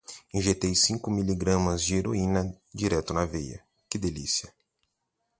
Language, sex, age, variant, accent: Portuguese, male, 19-29, Portuguese (Brasil), Paulista